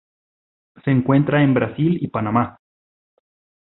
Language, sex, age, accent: Spanish, male, 30-39, Andino-Pacífico: Colombia, Perú, Ecuador, oeste de Bolivia y Venezuela andina